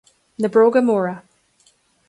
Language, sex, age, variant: Irish, female, 19-29, Gaeilge na Mumhan